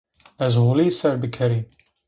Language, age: Zaza, 19-29